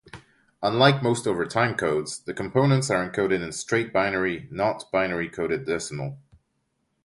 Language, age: English, 19-29